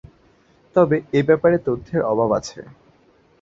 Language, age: Bengali, 19-29